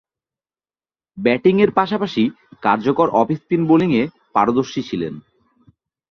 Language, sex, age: Bengali, male, 19-29